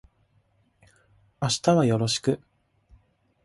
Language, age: Japanese, 19-29